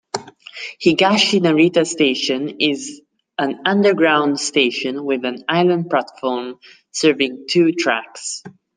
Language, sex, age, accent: English, male, under 19, United States English